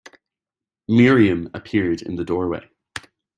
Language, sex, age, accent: English, male, 19-29, Irish English